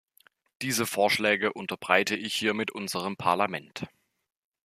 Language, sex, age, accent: German, male, 19-29, Deutschland Deutsch